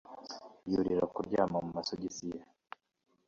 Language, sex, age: Kinyarwanda, male, 19-29